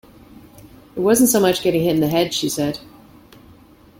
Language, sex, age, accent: English, female, 50-59, Canadian English